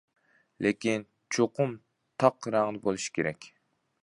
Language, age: Uyghur, 19-29